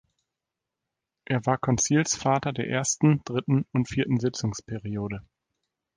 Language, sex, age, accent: German, male, 30-39, Deutschland Deutsch